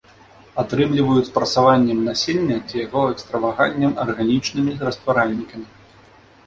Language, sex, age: Belarusian, male, 19-29